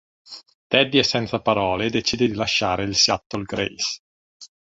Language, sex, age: Italian, male, 40-49